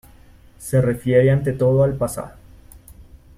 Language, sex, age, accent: Spanish, male, 30-39, Caribe: Cuba, Venezuela, Puerto Rico, República Dominicana, Panamá, Colombia caribeña, México caribeño, Costa del golfo de México